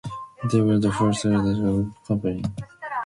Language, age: English, 19-29